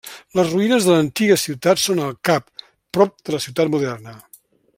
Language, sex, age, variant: Catalan, male, 70-79, Central